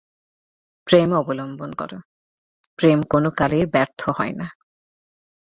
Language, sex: Bengali, female